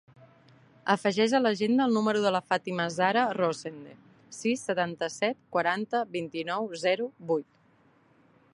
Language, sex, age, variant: Catalan, female, 19-29, Central